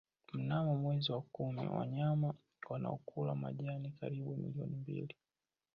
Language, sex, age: Swahili, male, 19-29